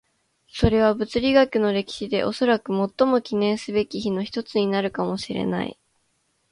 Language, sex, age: Japanese, female, 19-29